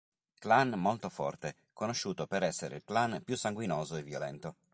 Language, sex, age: Italian, male, 40-49